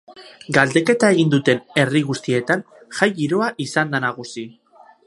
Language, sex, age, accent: Basque, male, 19-29, Mendebalekoa (Araba, Bizkaia, Gipuzkoako mendebaleko herri batzuk)